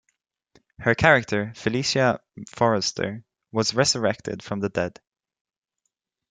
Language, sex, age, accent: English, male, under 19, England English